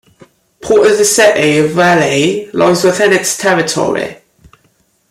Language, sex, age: English, male, 19-29